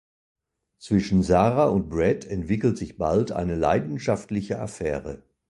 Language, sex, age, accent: German, male, 60-69, Deutschland Deutsch